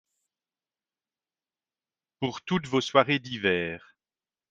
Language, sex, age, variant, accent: French, male, 40-49, Français d'Europe, Français de Belgique